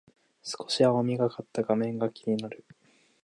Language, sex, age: Japanese, male, 19-29